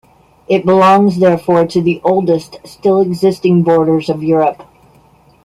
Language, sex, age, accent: English, female, 50-59, United States English